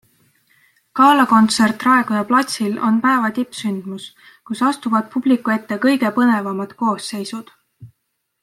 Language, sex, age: Estonian, female, 19-29